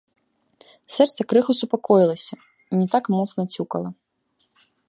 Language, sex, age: Belarusian, female, 19-29